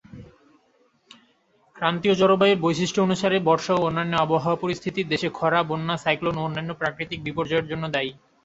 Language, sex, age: Bengali, male, 19-29